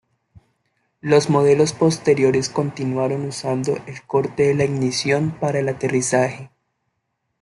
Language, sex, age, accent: Spanish, male, 19-29, Andino-Pacífico: Colombia, Perú, Ecuador, oeste de Bolivia y Venezuela andina